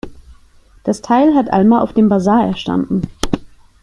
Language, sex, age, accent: German, female, 30-39, Deutschland Deutsch